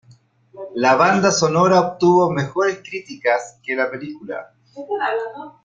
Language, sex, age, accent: Spanish, male, 40-49, España: Norte peninsular (Asturias, Castilla y León, Cantabria, País Vasco, Navarra, Aragón, La Rioja, Guadalajara, Cuenca)